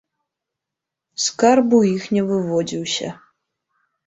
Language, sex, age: Belarusian, female, under 19